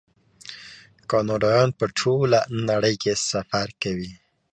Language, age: Pashto, 19-29